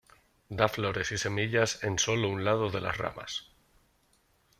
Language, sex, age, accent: Spanish, male, 30-39, España: Norte peninsular (Asturias, Castilla y León, Cantabria, País Vasco, Navarra, Aragón, La Rioja, Guadalajara, Cuenca)